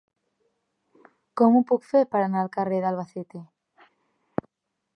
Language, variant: Catalan, Central